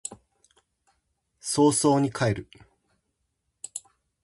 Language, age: Japanese, 50-59